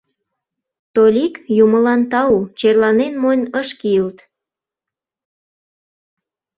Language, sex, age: Mari, female, 19-29